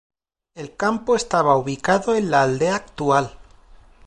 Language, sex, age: Spanish, male, 30-39